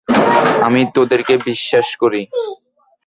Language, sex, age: Bengali, male, under 19